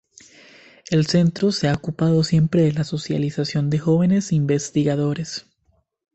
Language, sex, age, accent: Spanish, male, 19-29, Andino-Pacífico: Colombia, Perú, Ecuador, oeste de Bolivia y Venezuela andina